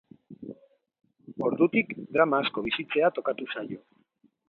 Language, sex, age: Basque, male, 30-39